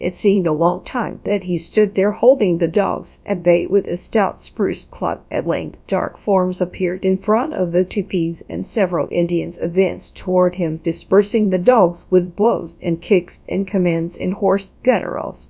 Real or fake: fake